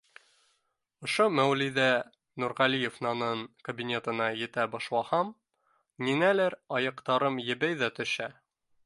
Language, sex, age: Bashkir, male, 19-29